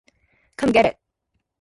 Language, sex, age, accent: English, female, 19-29, United States English